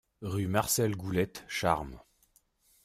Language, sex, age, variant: French, male, 30-39, Français de métropole